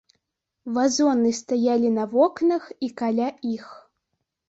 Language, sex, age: Belarusian, female, under 19